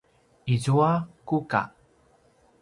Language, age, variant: Paiwan, 30-39, pinayuanan a kinaikacedasan (東排灣語)